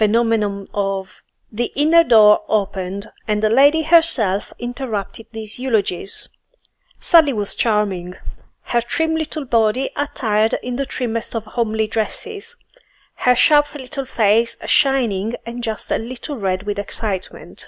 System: none